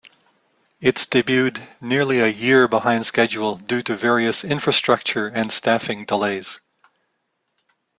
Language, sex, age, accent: English, male, 60-69, United States English